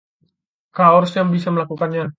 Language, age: Indonesian, 19-29